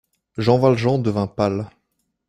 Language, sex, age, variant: French, male, 19-29, Français de métropole